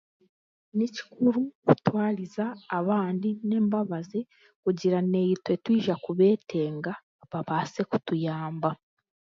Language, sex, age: Chiga, female, 19-29